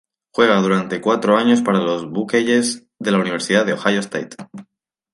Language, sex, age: Spanish, male, 19-29